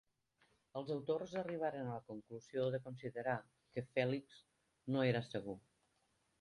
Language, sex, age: Catalan, female, 50-59